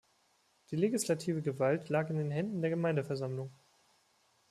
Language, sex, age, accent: German, male, 19-29, Deutschland Deutsch